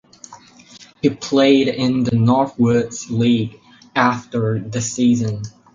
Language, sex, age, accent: English, male, under 19, United States English